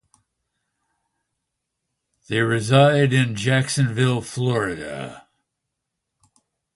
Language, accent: English, United States English